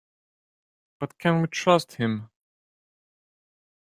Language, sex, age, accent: English, male, 19-29, United States English